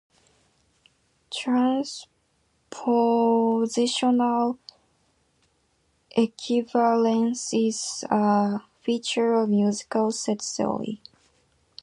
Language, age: English, 19-29